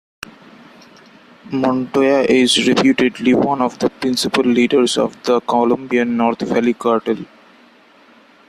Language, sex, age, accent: English, male, 19-29, India and South Asia (India, Pakistan, Sri Lanka)